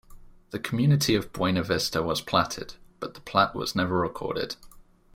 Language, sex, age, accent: English, male, 19-29, England English